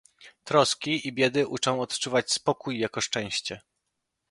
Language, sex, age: Polish, male, 30-39